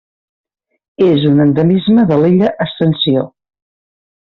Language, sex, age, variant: Catalan, female, 50-59, Septentrional